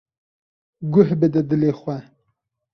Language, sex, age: Kurdish, male, 19-29